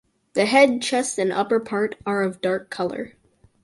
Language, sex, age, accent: English, male, under 19, Canadian English